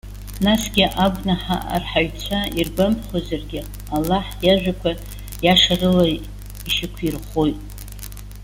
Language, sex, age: Abkhazian, female, 70-79